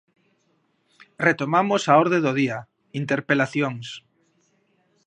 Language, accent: Galician, Normativo (estándar)